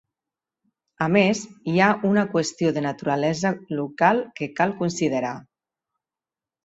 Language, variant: Catalan, Central